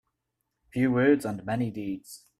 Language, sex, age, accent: English, male, 19-29, England English